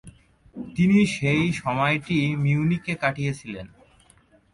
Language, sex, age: Bengali, male, 19-29